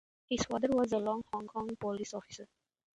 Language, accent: English, United States English